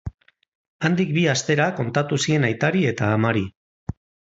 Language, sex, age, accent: Basque, male, 40-49, Mendebalekoa (Araba, Bizkaia, Gipuzkoako mendebaleko herri batzuk)